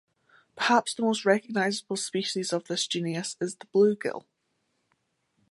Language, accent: English, Scottish English